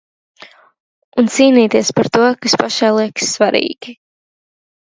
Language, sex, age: Latvian, female, under 19